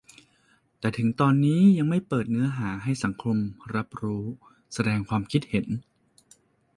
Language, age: Thai, 40-49